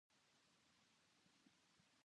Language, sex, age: Japanese, female, under 19